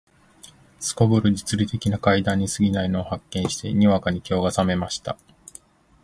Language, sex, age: Japanese, male, 40-49